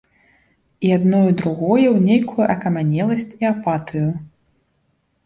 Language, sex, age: Belarusian, female, 30-39